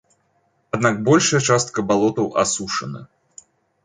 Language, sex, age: Belarusian, male, 19-29